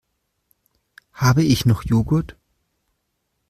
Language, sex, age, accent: German, male, 19-29, Deutschland Deutsch